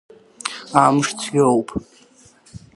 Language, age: Abkhazian, under 19